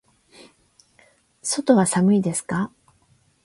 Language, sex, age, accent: Japanese, female, 50-59, 関西; 関東